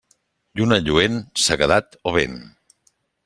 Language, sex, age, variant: Catalan, male, 60-69, Central